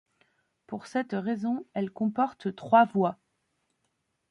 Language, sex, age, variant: French, female, 30-39, Français de métropole